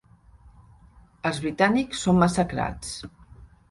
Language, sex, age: Catalan, female, 50-59